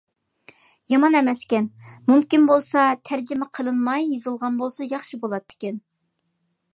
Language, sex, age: Uyghur, female, 40-49